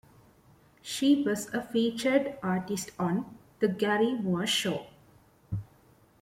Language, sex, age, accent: English, female, 19-29, India and South Asia (India, Pakistan, Sri Lanka)